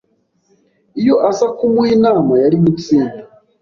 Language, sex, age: Kinyarwanda, male, 19-29